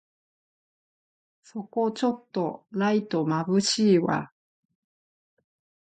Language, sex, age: Japanese, female, 40-49